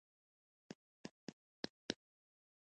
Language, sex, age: Pashto, female, 19-29